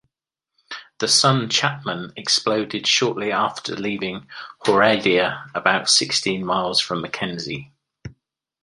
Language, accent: English, England English